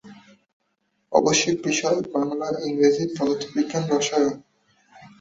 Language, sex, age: Bengali, male, 19-29